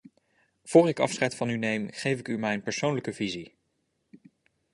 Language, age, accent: Dutch, 19-29, Nederlands Nederlands